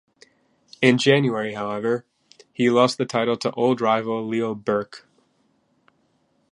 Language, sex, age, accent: English, male, under 19, United States English